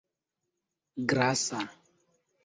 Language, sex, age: Esperanto, male, 19-29